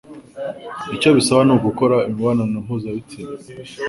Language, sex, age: Kinyarwanda, male, 19-29